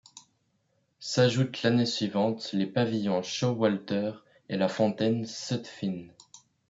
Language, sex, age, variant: French, male, under 19, Français de métropole